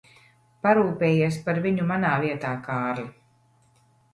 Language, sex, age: Latvian, female, 50-59